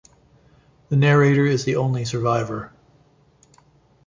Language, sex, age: English, male, 40-49